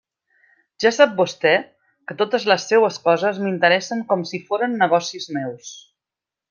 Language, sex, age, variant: Catalan, female, 50-59, Central